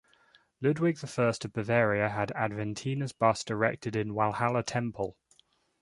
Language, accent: English, England English